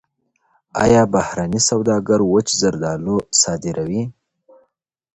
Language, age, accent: Pashto, 19-29, معیاري پښتو